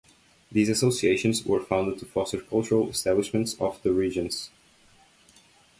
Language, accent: English, United States English